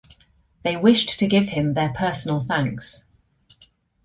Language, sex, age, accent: English, female, 30-39, England English